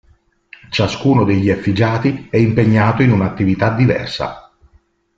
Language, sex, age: Italian, male, 50-59